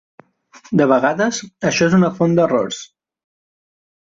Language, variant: Catalan, Central